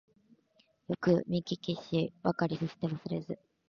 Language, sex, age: Japanese, female, 19-29